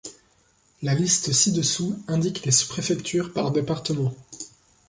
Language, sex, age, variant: French, male, 19-29, Français de métropole